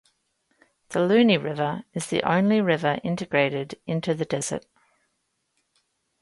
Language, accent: English, Australian English